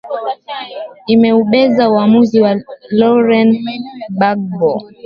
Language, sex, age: Swahili, female, 19-29